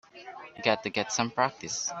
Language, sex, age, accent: English, male, 19-29, Filipino